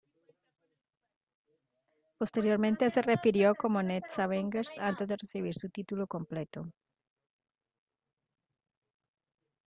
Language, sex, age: Spanish, female, 40-49